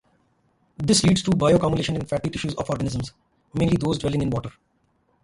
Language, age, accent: English, 60-69, India and South Asia (India, Pakistan, Sri Lanka)